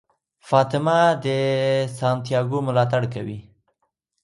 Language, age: Pashto, 19-29